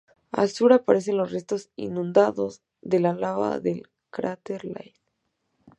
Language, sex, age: Spanish, female, 19-29